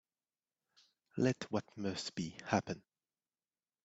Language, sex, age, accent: English, male, 30-39, Canadian English